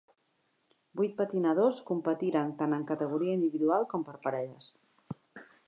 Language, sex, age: Catalan, female, 40-49